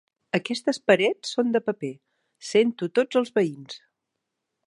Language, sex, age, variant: Catalan, female, 50-59, Central